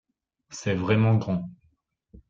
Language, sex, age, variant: French, male, 19-29, Français de métropole